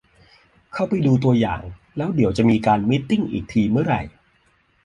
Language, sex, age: Thai, male, 40-49